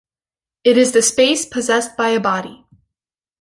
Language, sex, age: English, female, under 19